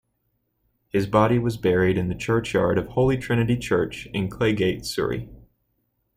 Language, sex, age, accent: English, male, 19-29, United States English